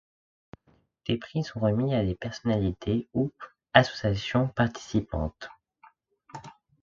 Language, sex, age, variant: French, male, under 19, Français de métropole